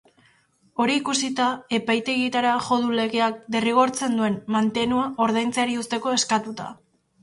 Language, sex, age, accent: Basque, female, 19-29, Erdialdekoa edo Nafarra (Gipuzkoa, Nafarroa)